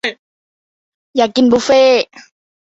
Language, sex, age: Thai, female, 19-29